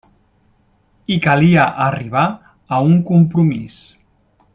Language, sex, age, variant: Catalan, male, 40-49, Central